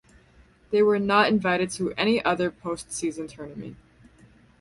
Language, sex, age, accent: English, female, 19-29, Canadian English